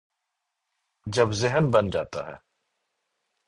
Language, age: Urdu, 30-39